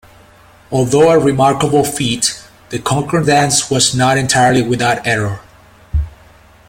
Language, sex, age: English, male, 40-49